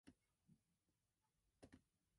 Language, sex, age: English, female, under 19